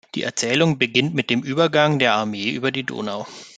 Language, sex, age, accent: German, male, 30-39, Deutschland Deutsch